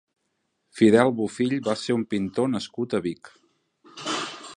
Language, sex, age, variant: Catalan, male, 30-39, Central